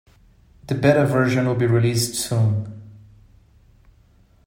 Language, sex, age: English, male, 30-39